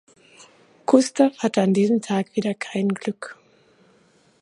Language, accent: German, Deutschland Deutsch